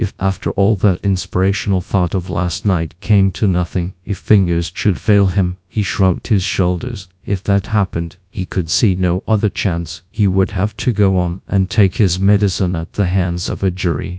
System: TTS, GradTTS